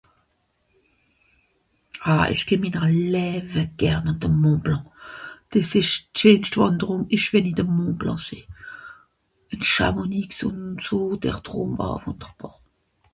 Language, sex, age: Swiss German, female, 60-69